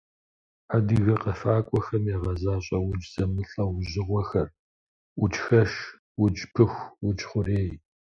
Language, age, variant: Kabardian, 50-59, Адыгэбзэ (Къэбэрдей, Кирил, псоми зэдай)